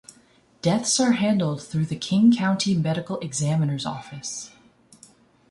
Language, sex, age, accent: English, female, 19-29, Canadian English